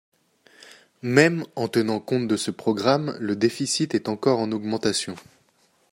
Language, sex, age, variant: French, male, 19-29, Français de métropole